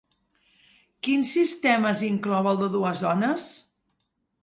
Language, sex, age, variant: Catalan, female, 50-59, Central